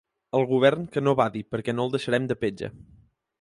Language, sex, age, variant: Catalan, male, 19-29, Central